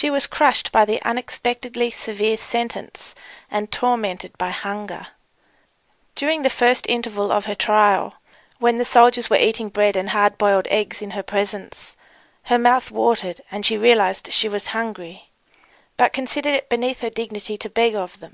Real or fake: real